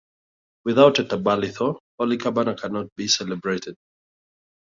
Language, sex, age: English, male, 19-29